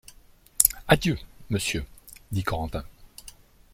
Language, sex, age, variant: French, male, 50-59, Français de métropole